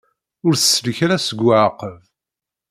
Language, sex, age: Kabyle, male, 50-59